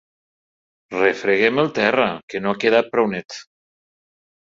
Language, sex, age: Catalan, male, 60-69